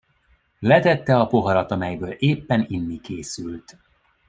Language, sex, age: Hungarian, male, 30-39